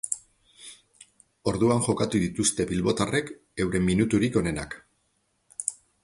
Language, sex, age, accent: Basque, male, 50-59, Mendebalekoa (Araba, Bizkaia, Gipuzkoako mendebaleko herri batzuk)